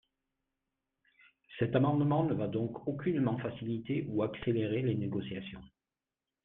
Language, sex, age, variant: French, male, 50-59, Français de métropole